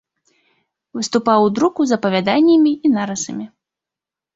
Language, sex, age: Belarusian, female, 30-39